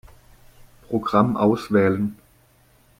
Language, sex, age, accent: German, male, 30-39, Deutschland Deutsch